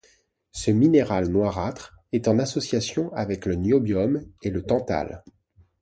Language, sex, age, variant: French, male, 40-49, Français de métropole